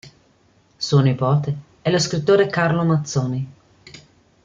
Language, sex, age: Italian, female, 50-59